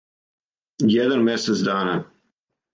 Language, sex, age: Serbian, male, 50-59